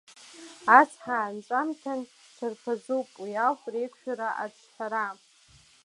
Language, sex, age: Abkhazian, female, 19-29